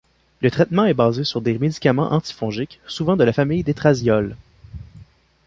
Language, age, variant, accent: French, 19-29, Français d'Amérique du Nord, Français du Canada